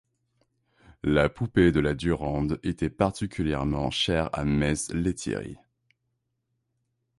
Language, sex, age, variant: French, male, 19-29, Français de métropole